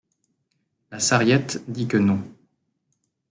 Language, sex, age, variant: French, male, 19-29, Français de métropole